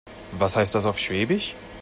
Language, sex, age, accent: German, male, 19-29, Deutschland Deutsch